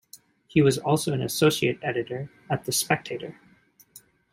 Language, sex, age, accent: English, male, 19-29, United States English